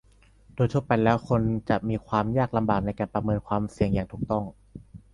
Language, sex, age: Thai, male, 19-29